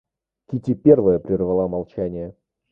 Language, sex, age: Russian, male, 19-29